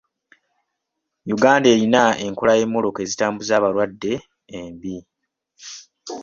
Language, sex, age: Ganda, male, 19-29